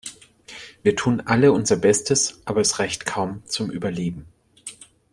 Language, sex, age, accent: German, male, 30-39, Deutschland Deutsch